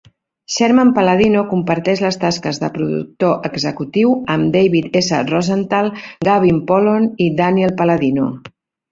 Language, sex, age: Catalan, female, 60-69